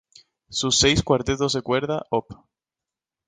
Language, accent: Spanish, España: Islas Canarias